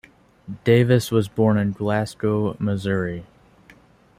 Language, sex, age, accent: English, male, 19-29, United States English